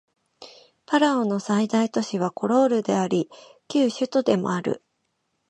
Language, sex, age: Japanese, female, 40-49